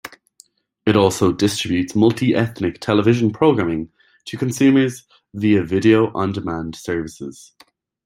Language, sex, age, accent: English, male, 19-29, Irish English